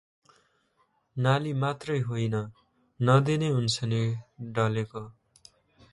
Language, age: Nepali, 19-29